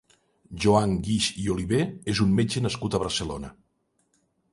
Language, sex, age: Catalan, male, 60-69